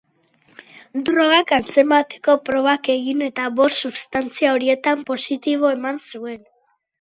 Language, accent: Basque, Mendebalekoa (Araba, Bizkaia, Gipuzkoako mendebaleko herri batzuk)